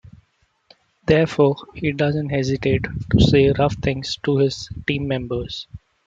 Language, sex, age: English, male, 19-29